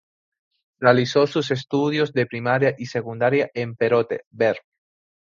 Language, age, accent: Spanish, 19-29, España: Islas Canarias